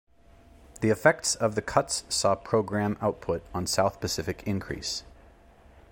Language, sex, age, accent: English, male, 40-49, United States English